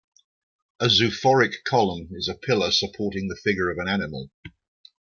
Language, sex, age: English, male, 60-69